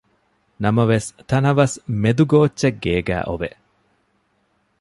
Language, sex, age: Divehi, male, 30-39